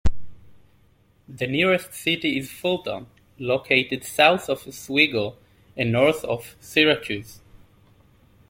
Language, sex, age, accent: English, male, 30-39, United States English